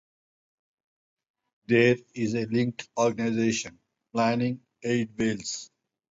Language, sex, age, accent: English, male, 50-59, India and South Asia (India, Pakistan, Sri Lanka)